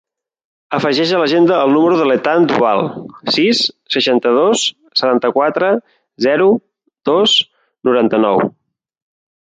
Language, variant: Catalan, Central